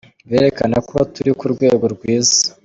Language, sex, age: Kinyarwanda, male, 30-39